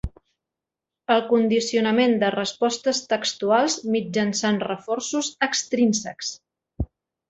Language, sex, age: Catalan, female, 40-49